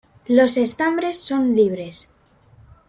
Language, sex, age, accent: Spanish, female, under 19, España: Norte peninsular (Asturias, Castilla y León, Cantabria, País Vasco, Navarra, Aragón, La Rioja, Guadalajara, Cuenca)